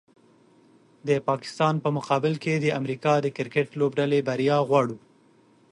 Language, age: Pashto, 30-39